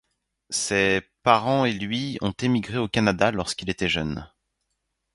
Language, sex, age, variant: French, male, 30-39, Français de métropole